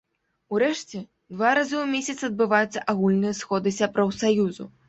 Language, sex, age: Belarusian, female, under 19